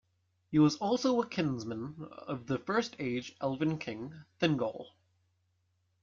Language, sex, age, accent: English, male, 19-29, Canadian English